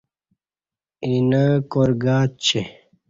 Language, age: Kati, 19-29